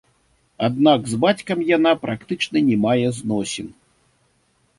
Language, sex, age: Belarusian, male, 50-59